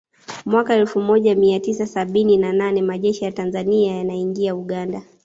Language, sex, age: Swahili, female, 19-29